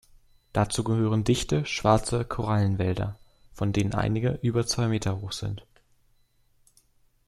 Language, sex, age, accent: German, male, under 19, Deutschland Deutsch